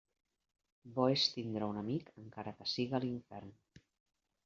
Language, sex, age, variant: Catalan, female, 40-49, Central